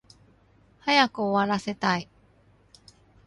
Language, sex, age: Japanese, female, 30-39